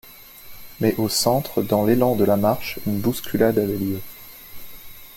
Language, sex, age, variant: French, male, 19-29, Français de métropole